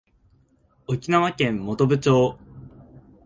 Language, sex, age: Japanese, male, 19-29